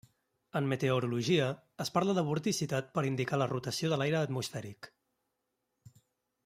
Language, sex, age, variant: Catalan, male, 30-39, Central